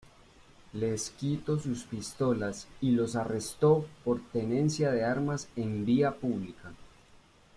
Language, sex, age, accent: Spanish, male, 19-29, Andino-Pacífico: Colombia, Perú, Ecuador, oeste de Bolivia y Venezuela andina